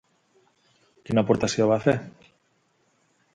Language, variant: Catalan, Central